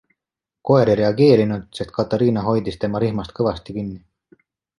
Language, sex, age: Estonian, male, 19-29